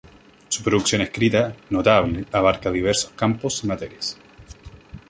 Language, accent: Spanish, Chileno: Chile, Cuyo